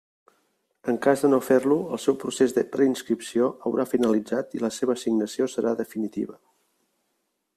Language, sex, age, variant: Catalan, male, 50-59, Central